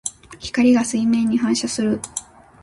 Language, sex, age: Japanese, female, 19-29